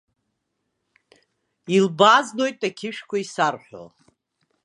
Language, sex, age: Abkhazian, female, 60-69